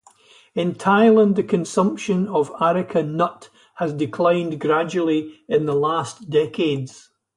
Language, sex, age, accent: English, male, 70-79, Scottish English